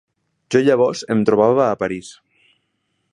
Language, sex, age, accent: Catalan, male, 19-29, Ebrenc